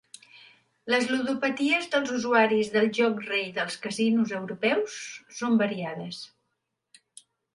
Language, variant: Catalan, Central